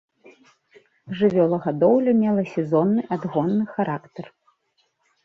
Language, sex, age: Belarusian, female, 40-49